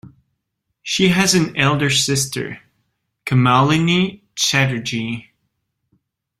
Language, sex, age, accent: English, male, 30-39, United States English